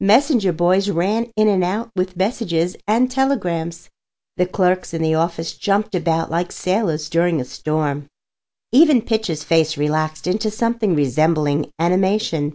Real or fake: real